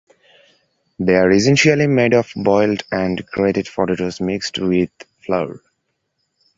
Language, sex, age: English, male, 19-29